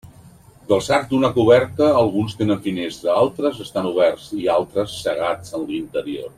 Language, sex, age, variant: Catalan, male, 60-69, Central